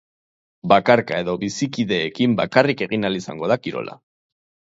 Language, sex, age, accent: Basque, male, 30-39, Mendebalekoa (Araba, Bizkaia, Gipuzkoako mendebaleko herri batzuk)